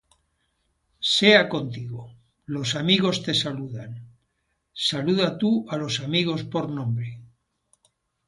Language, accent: Spanish, España: Centro-Sur peninsular (Madrid, Toledo, Castilla-La Mancha)